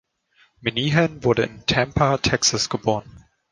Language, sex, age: German, male, 19-29